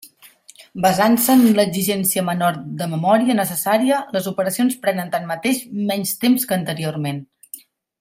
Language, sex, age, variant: Catalan, female, 40-49, Central